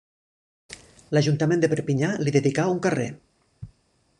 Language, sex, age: Catalan, male, 40-49